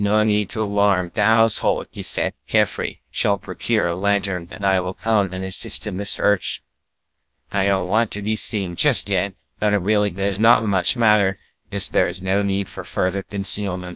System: TTS, GlowTTS